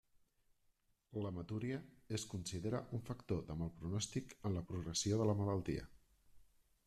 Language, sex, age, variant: Catalan, male, 40-49, Central